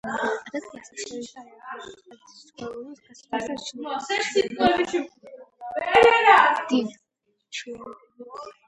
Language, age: Russian, under 19